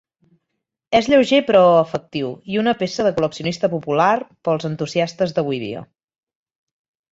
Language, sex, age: Catalan, female, 19-29